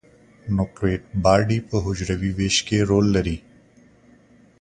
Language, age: Pashto, 30-39